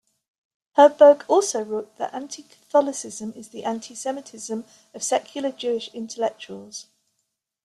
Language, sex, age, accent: English, female, 50-59, England English